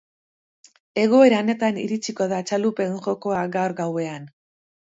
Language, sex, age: Basque, female, 50-59